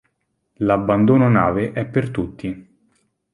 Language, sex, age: Italian, male, 19-29